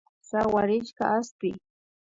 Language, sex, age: Imbabura Highland Quichua, female, 19-29